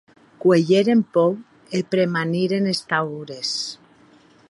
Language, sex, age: Occitan, female, 40-49